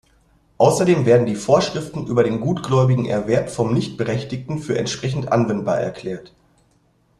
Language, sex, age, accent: German, male, 30-39, Deutschland Deutsch